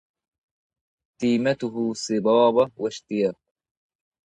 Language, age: Arabic, under 19